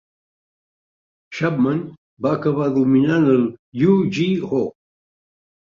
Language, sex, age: Catalan, male, 60-69